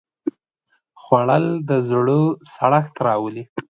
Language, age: Pashto, 19-29